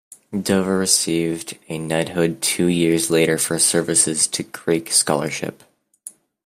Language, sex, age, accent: English, male, under 19, United States English